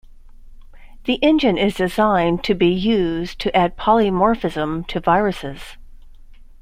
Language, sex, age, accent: English, female, 50-59, United States English